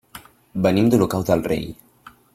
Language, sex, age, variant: Catalan, male, under 19, Central